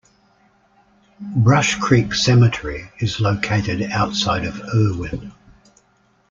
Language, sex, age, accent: English, male, 60-69, Australian English